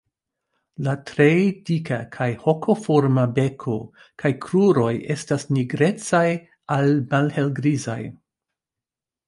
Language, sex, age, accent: Esperanto, female, 50-59, Internacia